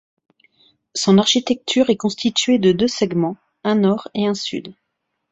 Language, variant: French, Français de métropole